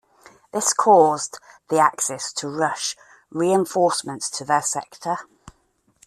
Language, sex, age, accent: English, female, 40-49, England English